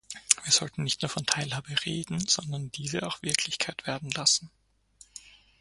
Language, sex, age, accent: German, male, 30-39, Österreichisches Deutsch